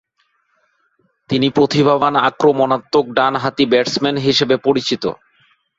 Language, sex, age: Bengali, male, 19-29